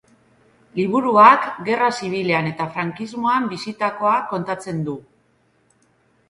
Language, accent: Basque, Mendebalekoa (Araba, Bizkaia, Gipuzkoako mendebaleko herri batzuk)